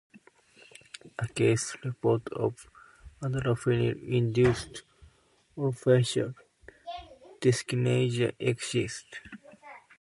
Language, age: English, 30-39